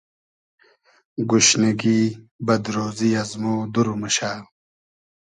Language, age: Hazaragi, 30-39